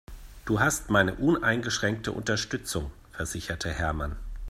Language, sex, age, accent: German, male, 40-49, Deutschland Deutsch